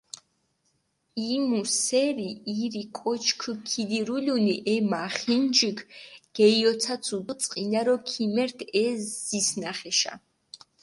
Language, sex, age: Mingrelian, female, 19-29